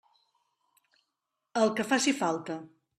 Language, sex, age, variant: Catalan, female, 40-49, Central